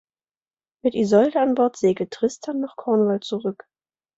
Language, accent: German, Deutschland Deutsch